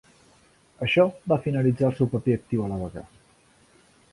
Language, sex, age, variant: Catalan, male, 50-59, Central